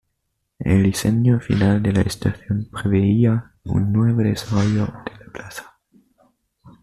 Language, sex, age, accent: Spanish, male, 19-29, España: Norte peninsular (Asturias, Castilla y León, Cantabria, País Vasco, Navarra, Aragón, La Rioja, Guadalajara, Cuenca)